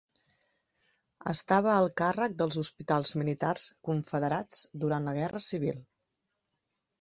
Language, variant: Catalan, Central